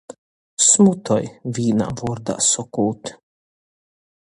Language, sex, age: Latgalian, female, 30-39